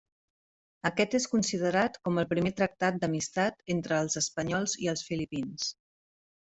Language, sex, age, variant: Catalan, female, 30-39, Central